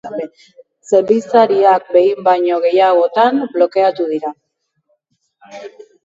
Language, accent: Basque, Erdialdekoa edo Nafarra (Gipuzkoa, Nafarroa)